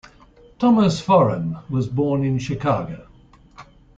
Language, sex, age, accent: English, male, 60-69, England English